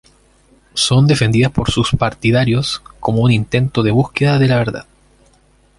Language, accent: Spanish, Chileno: Chile, Cuyo